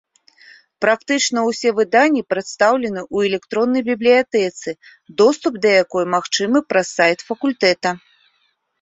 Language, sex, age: Belarusian, female, 40-49